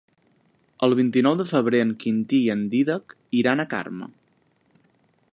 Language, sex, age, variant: Catalan, male, 19-29, Central